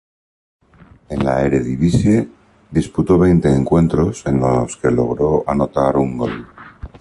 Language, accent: Spanish, España: Centro-Sur peninsular (Madrid, Toledo, Castilla-La Mancha)